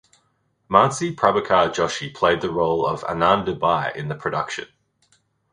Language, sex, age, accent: English, male, 30-39, Australian English